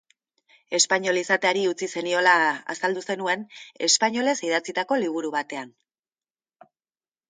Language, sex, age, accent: Basque, female, 30-39, Erdialdekoa edo Nafarra (Gipuzkoa, Nafarroa)